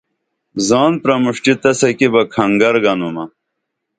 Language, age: Dameli, 50-59